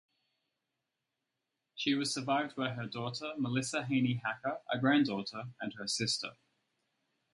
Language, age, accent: English, 30-39, Australian English